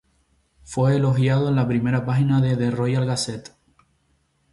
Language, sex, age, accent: Spanish, male, 19-29, España: Islas Canarias